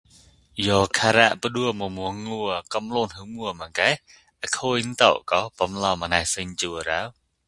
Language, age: Mon, 30-39